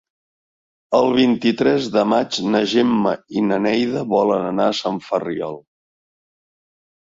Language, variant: Catalan, Central